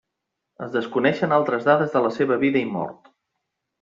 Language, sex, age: Catalan, male, 30-39